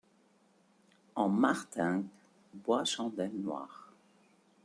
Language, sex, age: French, female, 50-59